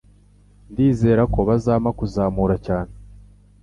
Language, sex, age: Kinyarwanda, male, 19-29